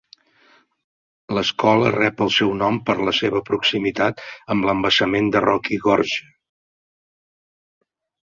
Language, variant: Catalan, Septentrional